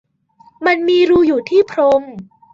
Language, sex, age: Thai, female, under 19